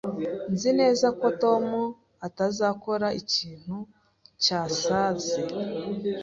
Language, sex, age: Kinyarwanda, female, 19-29